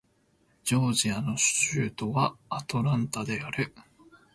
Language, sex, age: Japanese, male, 19-29